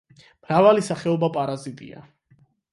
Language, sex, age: Georgian, male, 30-39